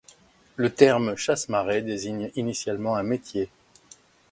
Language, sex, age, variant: French, male, 60-69, Français de métropole